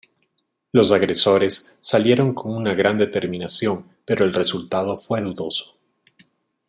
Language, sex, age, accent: Spanish, male, 40-49, Andino-Pacífico: Colombia, Perú, Ecuador, oeste de Bolivia y Venezuela andina